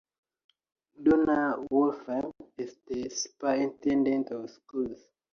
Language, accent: English, England English